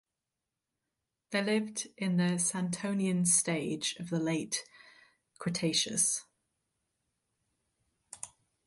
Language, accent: English, England English